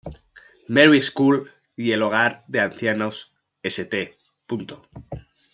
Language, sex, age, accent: Spanish, male, 19-29, España: Norte peninsular (Asturias, Castilla y León, Cantabria, País Vasco, Navarra, Aragón, La Rioja, Guadalajara, Cuenca)